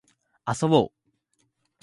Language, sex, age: Japanese, male, 19-29